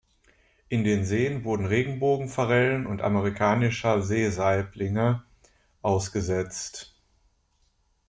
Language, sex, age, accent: German, male, 30-39, Deutschland Deutsch